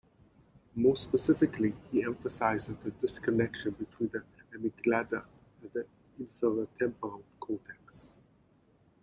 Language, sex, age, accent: English, male, 40-49, Southern African (South Africa, Zimbabwe, Namibia)